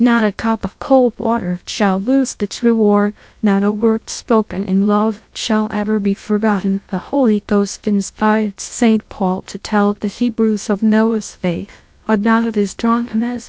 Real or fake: fake